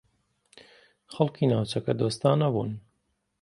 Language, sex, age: Central Kurdish, male, 19-29